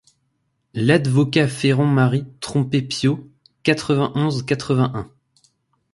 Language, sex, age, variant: French, male, 19-29, Français de métropole